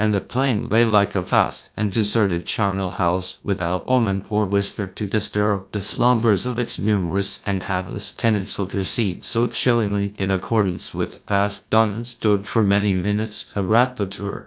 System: TTS, GlowTTS